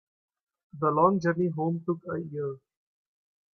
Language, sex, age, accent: English, male, 19-29, India and South Asia (India, Pakistan, Sri Lanka)